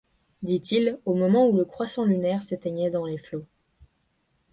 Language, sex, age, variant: French, female, 19-29, Français de métropole